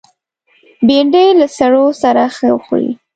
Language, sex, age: Pashto, female, 19-29